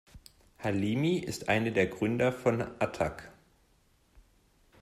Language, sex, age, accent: German, male, 19-29, Deutschland Deutsch